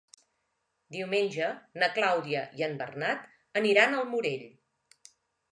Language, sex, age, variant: Catalan, female, 40-49, Nord-Occidental